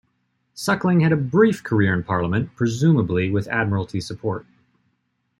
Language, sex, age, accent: English, male, 19-29, United States English